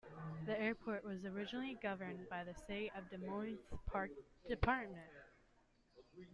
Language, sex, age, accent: English, female, 19-29, United States English